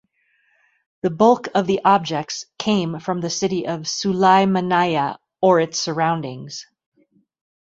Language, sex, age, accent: English, female, 50-59, United States English